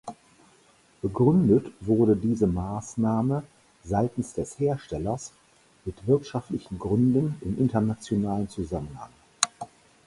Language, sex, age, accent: German, male, 60-69, Deutschland Deutsch